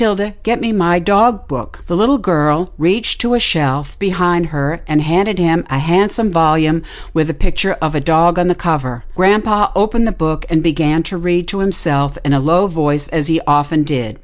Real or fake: real